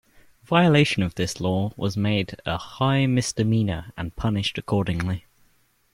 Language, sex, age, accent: English, male, under 19, England English